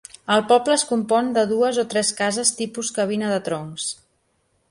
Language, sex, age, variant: Catalan, female, 40-49, Central